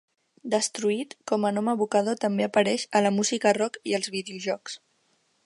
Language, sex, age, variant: Catalan, female, under 19, Central